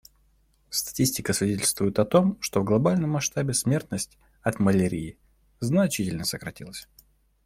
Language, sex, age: Russian, male, 30-39